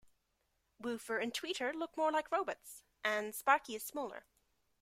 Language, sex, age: English, female, 19-29